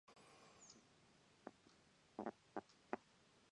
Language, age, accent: English, 19-29, United States English